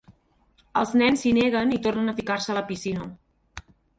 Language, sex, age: Catalan, female, 50-59